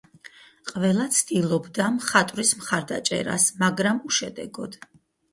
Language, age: Georgian, 40-49